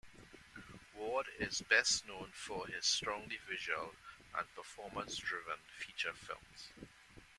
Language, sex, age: English, male, 40-49